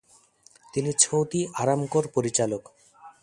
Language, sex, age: Bengali, male, 30-39